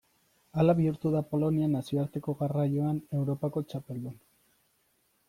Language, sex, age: Basque, male, 19-29